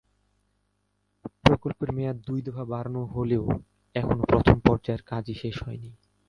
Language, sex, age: Bengali, male, 19-29